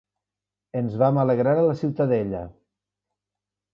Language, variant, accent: Catalan, Valencià meridional, valencià